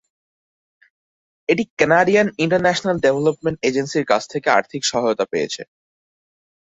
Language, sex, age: Bengali, male, 19-29